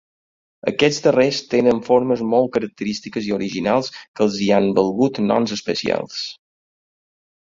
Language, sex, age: Catalan, male, 50-59